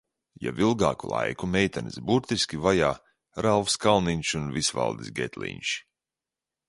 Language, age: Latvian, 30-39